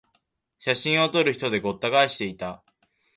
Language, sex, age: Japanese, male, under 19